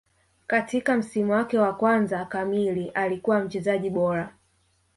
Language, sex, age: Swahili, female, 19-29